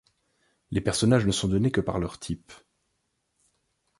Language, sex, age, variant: French, male, 30-39, Français de métropole